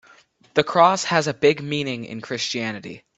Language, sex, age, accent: English, male, under 19, Canadian English